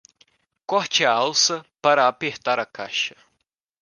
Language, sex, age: Portuguese, male, under 19